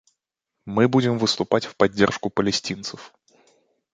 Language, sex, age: Russian, male, 19-29